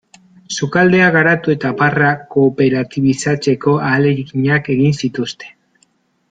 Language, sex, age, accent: Basque, male, 30-39, Mendebalekoa (Araba, Bizkaia, Gipuzkoako mendebaleko herri batzuk)